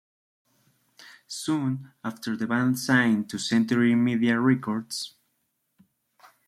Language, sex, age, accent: English, male, 19-29, United States English